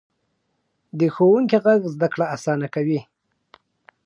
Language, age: Pashto, 30-39